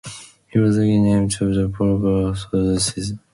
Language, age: English, 19-29